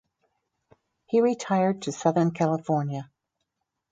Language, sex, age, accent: English, female, 60-69, United States English